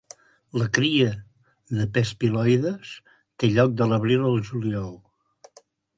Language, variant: Catalan, Central